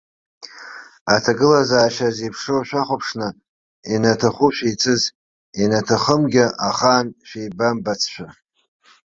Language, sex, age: Abkhazian, male, 40-49